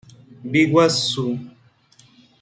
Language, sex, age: Portuguese, male, 30-39